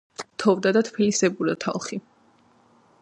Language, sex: Georgian, female